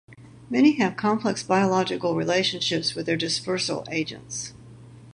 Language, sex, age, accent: English, female, 70-79, United States English